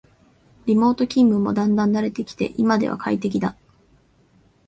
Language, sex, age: Japanese, female, 19-29